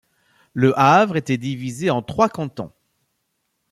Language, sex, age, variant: French, male, 40-49, Français de métropole